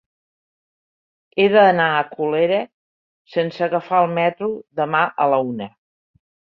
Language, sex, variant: Catalan, female, Central